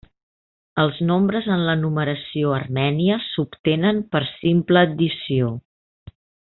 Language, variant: Catalan, Central